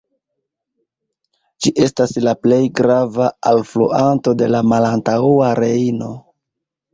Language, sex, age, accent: Esperanto, male, 30-39, Internacia